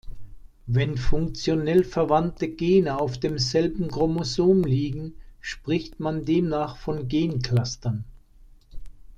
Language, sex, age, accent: German, male, 60-69, Deutschland Deutsch